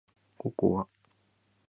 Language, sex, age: Japanese, male, under 19